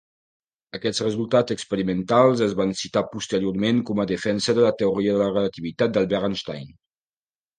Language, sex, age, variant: Catalan, male, 19-29, Septentrional